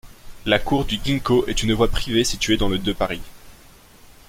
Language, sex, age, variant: French, male, 19-29, Français de métropole